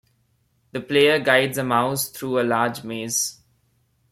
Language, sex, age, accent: English, male, 19-29, India and South Asia (India, Pakistan, Sri Lanka)